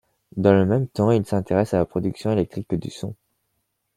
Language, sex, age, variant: French, male, 19-29, Français de métropole